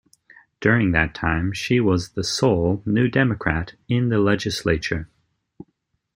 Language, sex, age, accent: English, male, 30-39, United States English